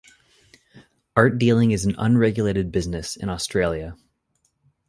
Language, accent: English, United States English